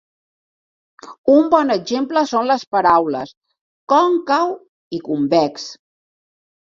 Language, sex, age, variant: Catalan, female, 50-59, Central